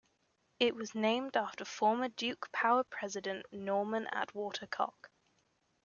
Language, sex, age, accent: English, female, 19-29, England English